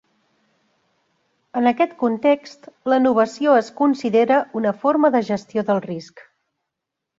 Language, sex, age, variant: Catalan, female, 40-49, Central